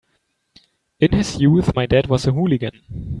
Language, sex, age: English, male, 19-29